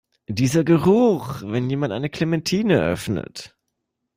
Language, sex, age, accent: German, male, 30-39, Deutschland Deutsch